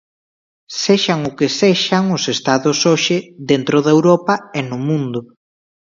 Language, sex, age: Galician, male, 19-29